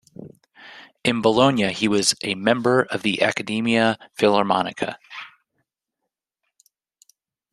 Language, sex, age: English, male, 19-29